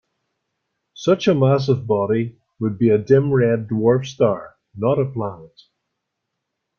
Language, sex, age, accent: English, male, 70-79, Irish English